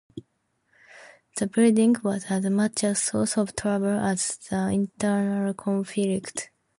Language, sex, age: English, female, 19-29